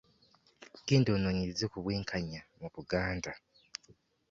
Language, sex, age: Ganda, male, 19-29